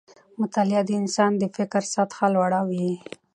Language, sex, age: Pashto, female, 19-29